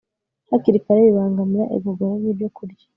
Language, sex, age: Kinyarwanda, female, 19-29